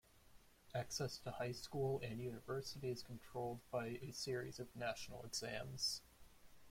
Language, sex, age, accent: English, male, 19-29, United States English